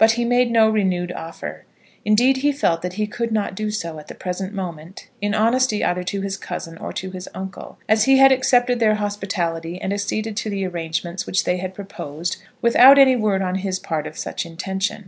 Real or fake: real